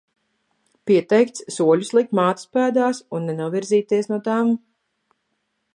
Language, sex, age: Latvian, female, 40-49